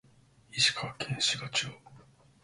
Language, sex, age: Japanese, male, 19-29